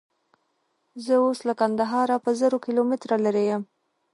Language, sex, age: Pashto, female, 19-29